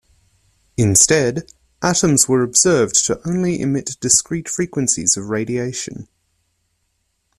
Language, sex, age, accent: English, male, 19-29, Australian English